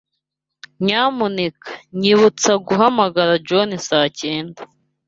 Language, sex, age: Kinyarwanda, female, 19-29